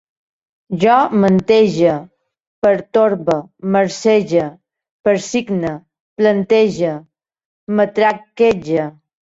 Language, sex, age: Catalan, female, 50-59